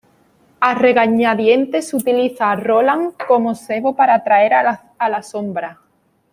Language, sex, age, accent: Spanish, female, 19-29, España: Sur peninsular (Andalucia, Extremadura, Murcia)